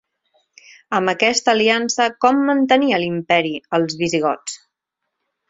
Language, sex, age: Catalan, female, 40-49